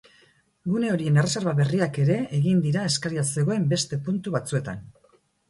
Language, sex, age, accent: Basque, female, 40-49, Erdialdekoa edo Nafarra (Gipuzkoa, Nafarroa)